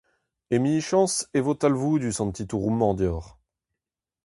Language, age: Breton, 30-39